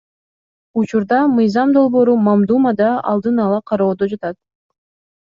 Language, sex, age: Kyrgyz, female, 19-29